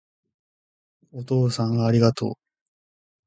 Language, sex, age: Japanese, male, 19-29